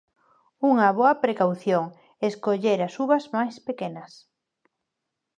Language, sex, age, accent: Galician, female, 30-39, Neofalante